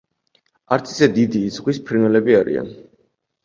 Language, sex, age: Georgian, male, 19-29